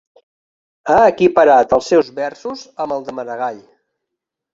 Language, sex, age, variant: Catalan, male, 40-49, Central